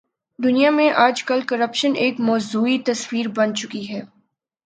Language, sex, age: Urdu, female, 19-29